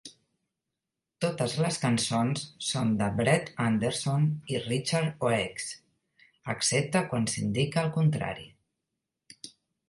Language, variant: Catalan, Central